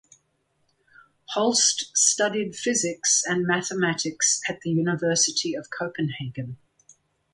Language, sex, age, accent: English, female, 70-79, England English